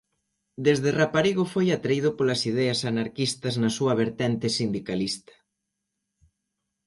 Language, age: Galician, 19-29